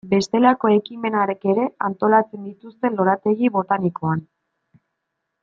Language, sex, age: Basque, male, 19-29